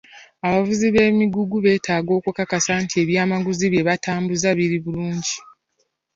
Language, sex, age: Ganda, female, 19-29